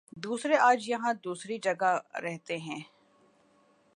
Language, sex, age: Urdu, male, 19-29